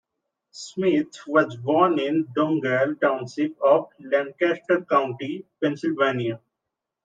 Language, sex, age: English, male, 19-29